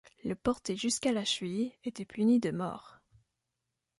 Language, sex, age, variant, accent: French, female, 19-29, Français d'Europe, Français de Suisse